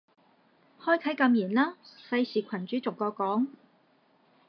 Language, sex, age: Cantonese, female, 40-49